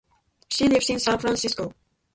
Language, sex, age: English, female, 19-29